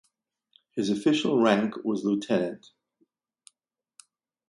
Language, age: English, 70-79